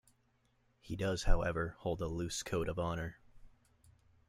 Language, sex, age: English, male, 19-29